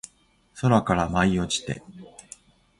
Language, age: Japanese, 40-49